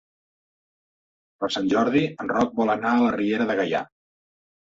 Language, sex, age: Catalan, male, 50-59